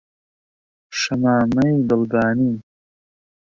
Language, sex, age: Central Kurdish, male, 30-39